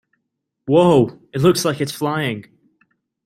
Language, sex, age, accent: English, male, 19-29, United States English